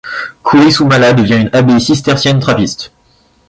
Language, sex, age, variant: French, male, 30-39, Français de métropole